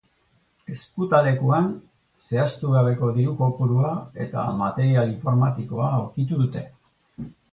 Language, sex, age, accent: Basque, male, 60-69, Erdialdekoa edo Nafarra (Gipuzkoa, Nafarroa)